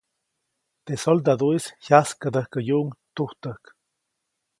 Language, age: Copainalá Zoque, 19-29